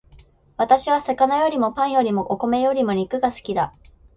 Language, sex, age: Japanese, female, 19-29